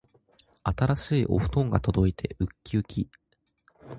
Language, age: Japanese, 19-29